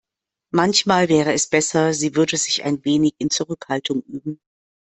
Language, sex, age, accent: German, female, 50-59, Deutschland Deutsch